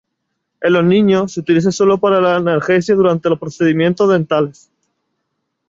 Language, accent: Spanish, España: Sur peninsular (Andalucia, Extremadura, Murcia)